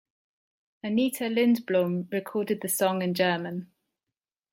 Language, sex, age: English, female, 30-39